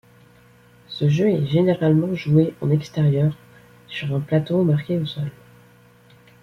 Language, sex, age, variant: French, male, under 19, Français de métropole